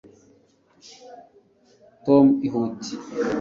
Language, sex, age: Kinyarwanda, male, 30-39